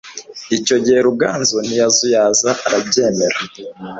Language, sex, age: Kinyarwanda, male, 19-29